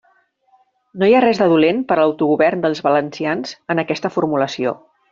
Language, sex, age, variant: Catalan, female, 40-49, Central